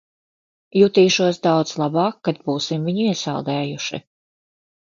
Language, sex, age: Latvian, female, 40-49